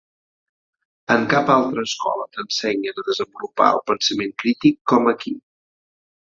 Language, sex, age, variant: Catalan, male, 40-49, Central